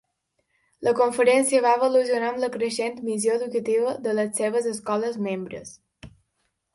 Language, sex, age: Catalan, female, under 19